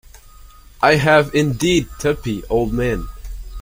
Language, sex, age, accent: English, male, under 19, United States English